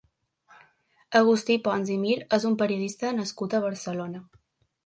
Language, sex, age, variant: Catalan, female, under 19, Balear